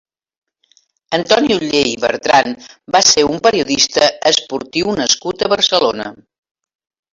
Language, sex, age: Catalan, female, 70-79